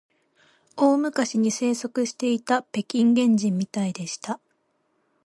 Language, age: Japanese, 19-29